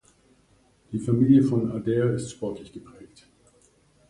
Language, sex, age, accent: German, male, 50-59, Deutschland Deutsch